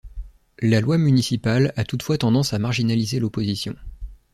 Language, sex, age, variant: French, male, 30-39, Français de métropole